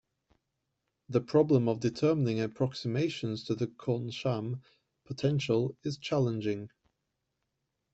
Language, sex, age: English, male, 30-39